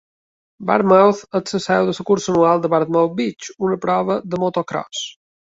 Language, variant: Catalan, Balear